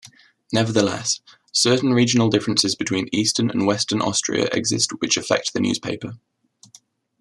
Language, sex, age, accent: English, male, 19-29, England English